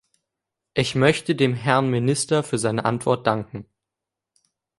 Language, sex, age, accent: German, male, under 19, Deutschland Deutsch